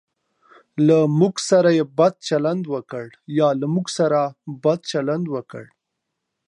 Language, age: Pashto, 19-29